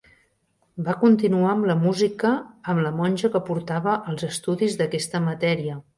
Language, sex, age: Catalan, female, 40-49